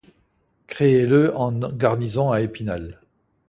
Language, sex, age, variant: French, male, 60-69, Français de métropole